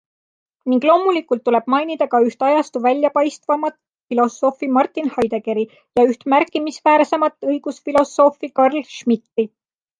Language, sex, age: Estonian, female, 30-39